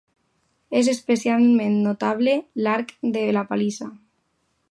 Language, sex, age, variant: Catalan, female, under 19, Alacantí